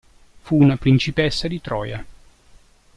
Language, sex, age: Italian, male, 40-49